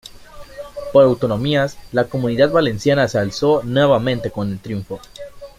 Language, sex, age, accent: Spanish, male, under 19, México